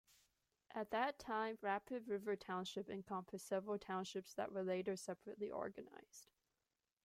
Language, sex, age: English, female, 19-29